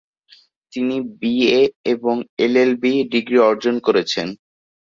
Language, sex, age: Bengali, male, under 19